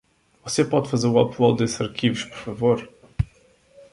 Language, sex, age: Portuguese, male, 19-29